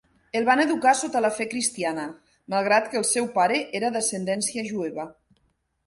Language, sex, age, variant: Catalan, female, 40-49, Nord-Occidental